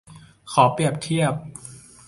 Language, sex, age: Thai, male, 19-29